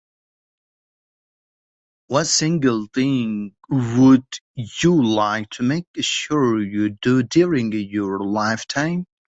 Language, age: English, 30-39